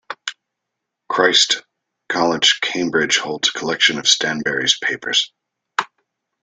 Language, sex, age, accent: English, male, 40-49, United States English